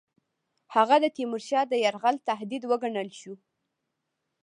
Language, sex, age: Pashto, female, 19-29